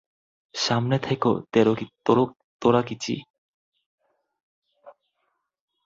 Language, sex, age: Bengali, male, 19-29